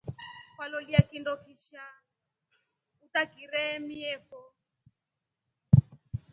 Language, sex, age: Rombo, female, 30-39